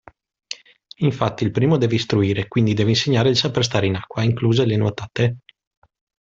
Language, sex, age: Italian, male, 30-39